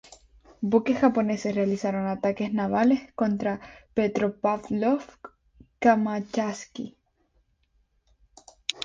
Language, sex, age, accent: Spanish, female, 19-29, España: Islas Canarias